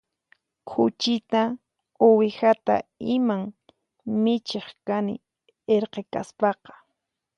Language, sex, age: Puno Quechua, female, 19-29